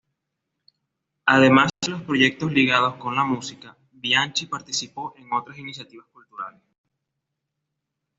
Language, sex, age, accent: Spanish, male, 19-29, Caribe: Cuba, Venezuela, Puerto Rico, República Dominicana, Panamá, Colombia caribeña, México caribeño, Costa del golfo de México